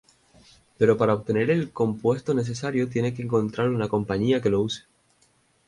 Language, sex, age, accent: Spanish, male, 19-29, España: Islas Canarias